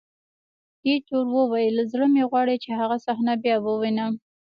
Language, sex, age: Pashto, female, 19-29